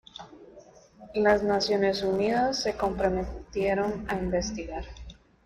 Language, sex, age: Spanish, female, 19-29